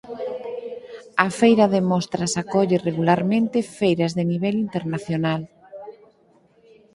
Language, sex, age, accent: Galician, female, 50-59, Normativo (estándar)